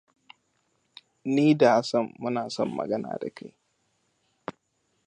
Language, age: Hausa, 19-29